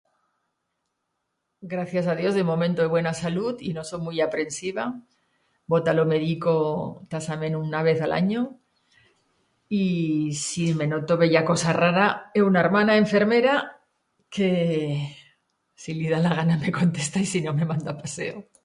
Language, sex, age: Aragonese, female, 50-59